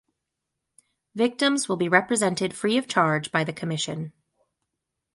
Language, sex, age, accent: English, female, 30-39, United States English